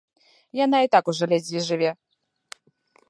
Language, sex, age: Belarusian, female, 30-39